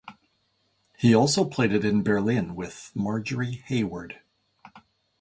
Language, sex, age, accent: English, male, 50-59, Canadian English